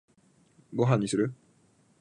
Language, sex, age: Japanese, male, 19-29